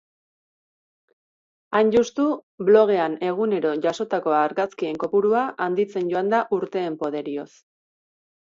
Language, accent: Basque, Erdialdekoa edo Nafarra (Gipuzkoa, Nafarroa)